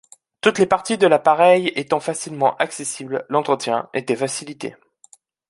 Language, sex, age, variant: French, male, 19-29, Français de métropole